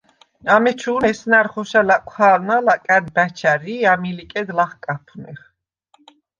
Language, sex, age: Svan, female, 50-59